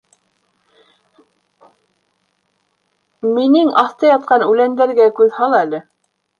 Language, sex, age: Bashkir, female, 19-29